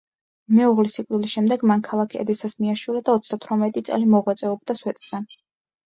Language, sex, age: Georgian, female, under 19